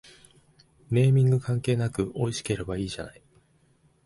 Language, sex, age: Japanese, male, 19-29